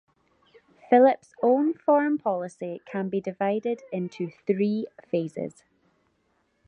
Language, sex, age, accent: English, female, 19-29, Scottish English